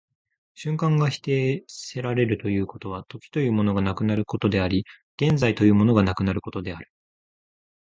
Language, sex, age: Japanese, male, 19-29